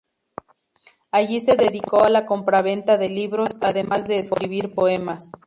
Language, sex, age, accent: Spanish, female, 30-39, México